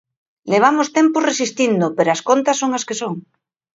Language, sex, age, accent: Galician, female, 60-69, Normativo (estándar)